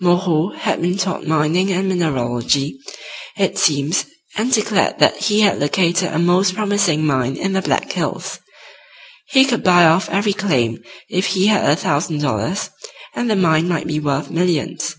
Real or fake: real